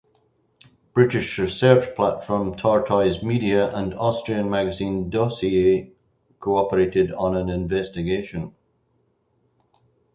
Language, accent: English, Scottish English